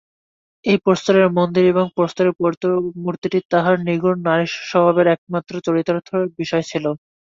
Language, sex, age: Bengali, male, 19-29